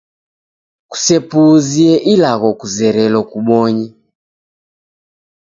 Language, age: Taita, 19-29